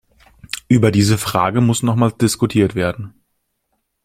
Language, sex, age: German, male, 19-29